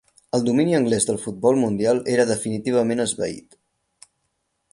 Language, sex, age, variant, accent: Catalan, male, 19-29, Central, Barceloní